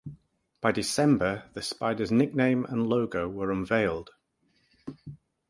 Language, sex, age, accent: English, male, 60-69, England English